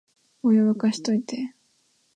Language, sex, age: Japanese, female, 19-29